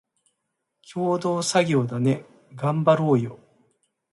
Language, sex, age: Japanese, male, 40-49